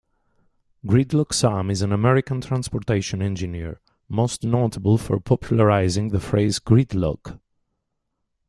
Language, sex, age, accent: English, male, 40-49, Canadian English